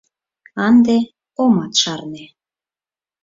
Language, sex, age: Mari, female, 40-49